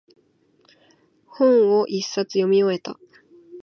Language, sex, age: Japanese, female, 19-29